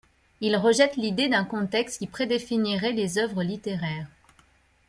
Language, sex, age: French, female, 40-49